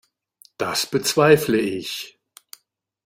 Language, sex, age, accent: German, male, 60-69, Deutschland Deutsch